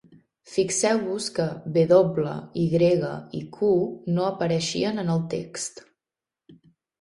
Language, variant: Catalan, Septentrional